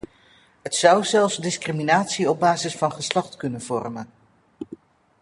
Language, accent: Dutch, Nederlands Nederlands